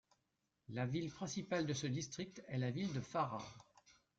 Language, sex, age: French, male, 40-49